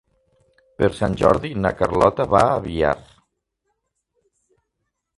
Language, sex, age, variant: Catalan, male, 40-49, Central